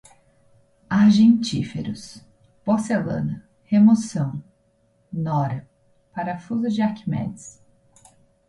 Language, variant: Portuguese, Portuguese (Brasil)